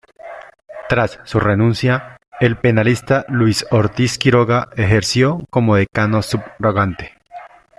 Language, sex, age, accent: Spanish, male, 19-29, Andino-Pacífico: Colombia, Perú, Ecuador, oeste de Bolivia y Venezuela andina